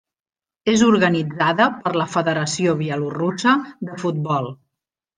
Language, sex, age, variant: Catalan, female, 50-59, Central